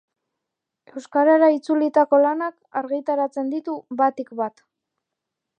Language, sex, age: Basque, female, 19-29